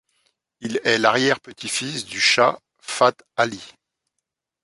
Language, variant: French, Français de métropole